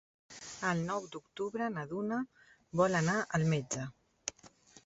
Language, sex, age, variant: Catalan, female, 40-49, Central